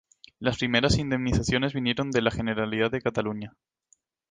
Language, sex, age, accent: Spanish, male, 19-29, España: Islas Canarias